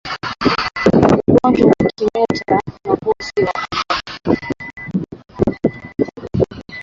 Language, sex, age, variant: Swahili, female, 19-29, Kiswahili Sanifu (EA)